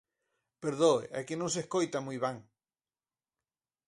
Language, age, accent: Galician, 50-59, Atlántico (seseo e gheada)